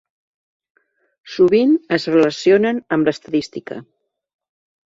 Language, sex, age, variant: Catalan, female, 70-79, Central